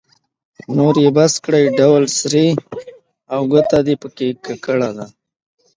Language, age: Pashto, 19-29